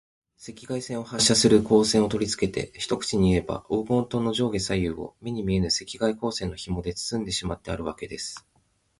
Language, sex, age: Japanese, male, 30-39